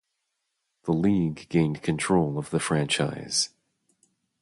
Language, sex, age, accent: English, male, 19-29, United States English